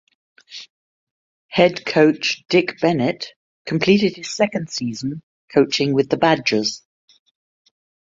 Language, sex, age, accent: English, female, 50-59, England English